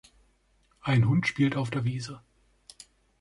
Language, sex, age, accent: German, male, 19-29, Deutschland Deutsch